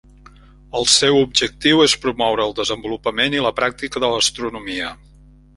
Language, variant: Catalan, Central